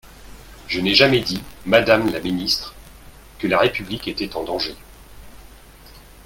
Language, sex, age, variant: French, male, 30-39, Français de métropole